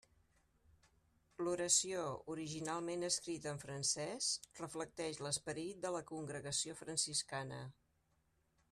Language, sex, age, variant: Catalan, female, 60-69, Central